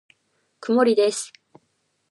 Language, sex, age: Japanese, female, 19-29